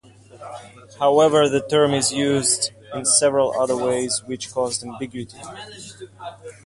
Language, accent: English, Russian